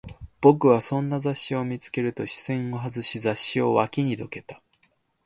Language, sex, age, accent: Japanese, male, 19-29, 標準語